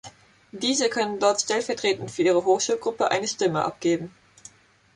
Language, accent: German, Deutschland Deutsch